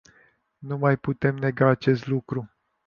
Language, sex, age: Romanian, male, 50-59